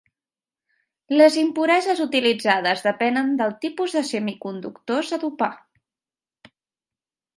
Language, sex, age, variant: Catalan, female, 19-29, Central